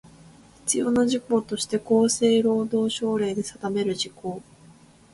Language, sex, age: Japanese, female, 19-29